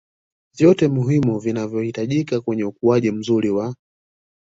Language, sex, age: Swahili, male, 19-29